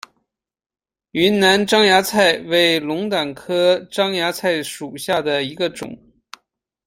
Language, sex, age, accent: Chinese, male, 30-39, 出生地：黑龙江省